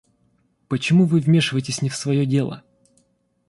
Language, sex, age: Russian, male, 30-39